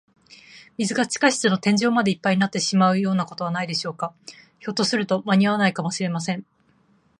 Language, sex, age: Japanese, female, 30-39